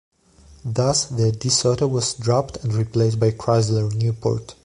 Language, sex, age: English, male, 19-29